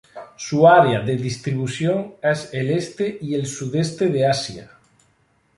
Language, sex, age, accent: Spanish, male, 19-29, España: Sur peninsular (Andalucia, Extremadura, Murcia)